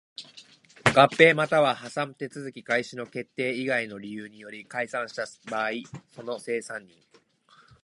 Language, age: Japanese, 19-29